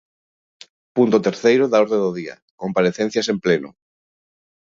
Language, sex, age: Galician, male, 30-39